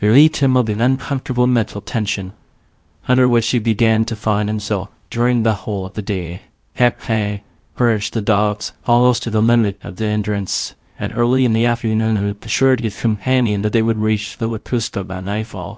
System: TTS, VITS